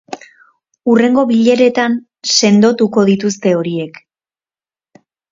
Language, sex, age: Basque, female, 19-29